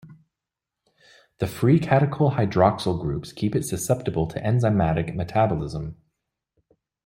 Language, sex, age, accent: English, male, 19-29, United States English